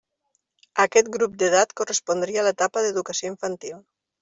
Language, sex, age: Catalan, female, 50-59